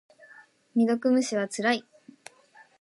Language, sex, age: Japanese, female, 19-29